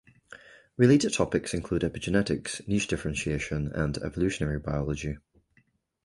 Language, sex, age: English, male, 30-39